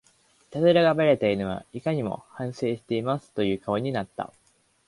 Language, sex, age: Japanese, male, under 19